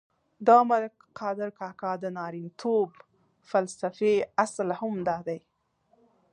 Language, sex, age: Pashto, female, 19-29